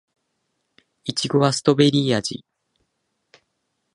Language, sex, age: Japanese, male, 19-29